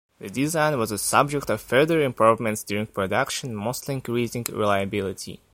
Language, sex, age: English, male, 19-29